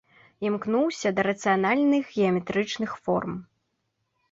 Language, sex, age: Belarusian, female, 19-29